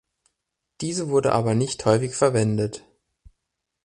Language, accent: German, Deutschland Deutsch